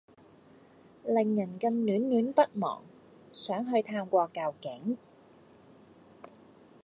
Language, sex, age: Cantonese, female, 30-39